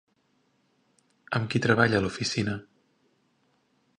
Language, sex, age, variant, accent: Catalan, male, 19-29, Central, central